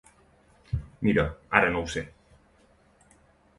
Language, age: Catalan, 30-39